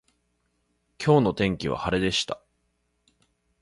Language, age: Japanese, 40-49